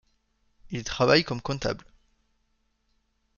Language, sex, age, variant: French, male, 19-29, Français de métropole